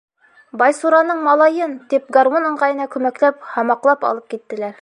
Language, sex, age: Bashkir, female, 30-39